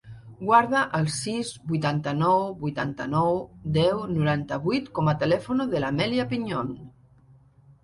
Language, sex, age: Catalan, female, 50-59